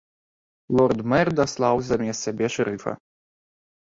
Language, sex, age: Belarusian, male, 19-29